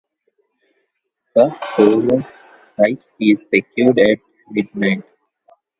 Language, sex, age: English, male, under 19